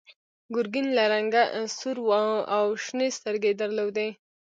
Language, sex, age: Pashto, female, 19-29